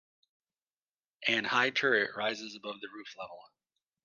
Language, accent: English, United States English